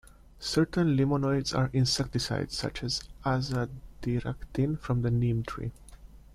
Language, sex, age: English, male, 19-29